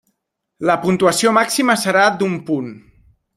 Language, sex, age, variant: Catalan, male, 30-39, Central